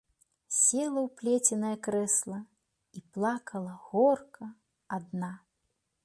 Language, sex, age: Belarusian, female, 40-49